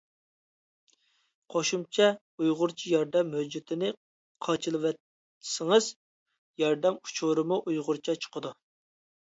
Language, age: Uyghur, 19-29